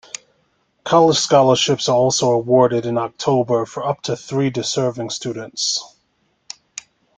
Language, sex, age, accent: English, male, 30-39, United States English